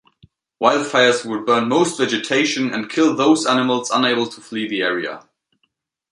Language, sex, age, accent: English, male, 19-29, United States English